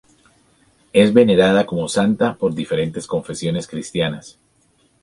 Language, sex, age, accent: Spanish, male, 40-49, Andino-Pacífico: Colombia, Perú, Ecuador, oeste de Bolivia y Venezuela andina